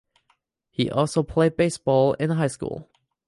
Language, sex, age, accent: English, male, 19-29, United States English